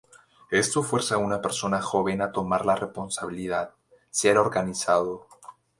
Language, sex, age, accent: Spanish, male, 19-29, México